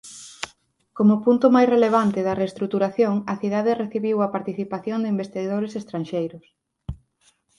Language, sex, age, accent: Galician, female, 30-39, Atlántico (seseo e gheada)